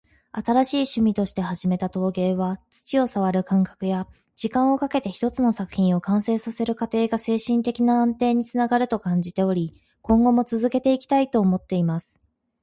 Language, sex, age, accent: Japanese, female, 30-39, 標準語